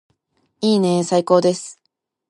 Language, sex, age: Japanese, female, 19-29